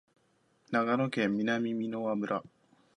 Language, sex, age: Japanese, male, 19-29